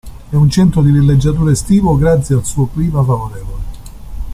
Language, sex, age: Italian, male, 60-69